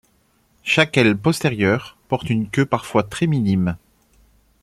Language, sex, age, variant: French, male, 40-49, Français de métropole